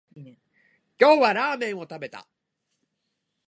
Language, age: Japanese, 19-29